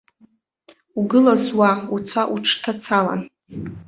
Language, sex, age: Abkhazian, female, 19-29